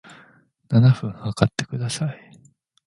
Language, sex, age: Japanese, male, 19-29